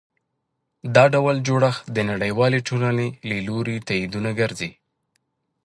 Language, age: Pashto, 19-29